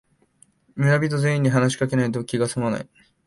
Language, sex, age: Japanese, male, 19-29